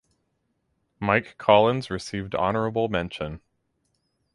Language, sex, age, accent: English, male, 30-39, United States English